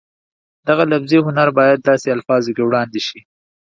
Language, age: Pashto, 19-29